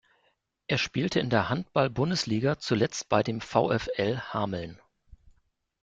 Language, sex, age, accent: German, male, 40-49, Deutschland Deutsch